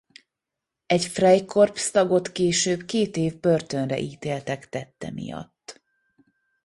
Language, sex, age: Hungarian, female, 30-39